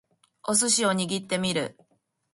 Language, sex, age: Japanese, female, 40-49